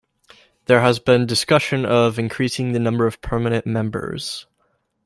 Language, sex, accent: English, male, United States English